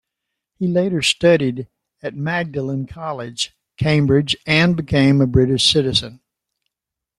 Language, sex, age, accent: English, male, 90+, United States English